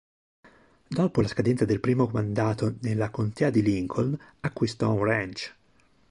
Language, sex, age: Italian, male, 30-39